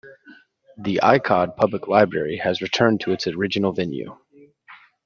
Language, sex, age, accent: English, male, 19-29, United States English